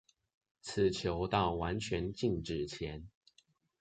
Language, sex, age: Chinese, male, under 19